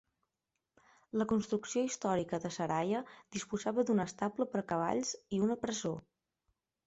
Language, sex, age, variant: Catalan, female, 30-39, Central